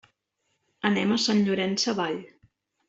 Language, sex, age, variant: Catalan, female, 50-59, Central